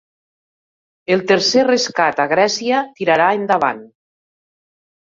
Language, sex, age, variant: Catalan, female, 50-59, Nord-Occidental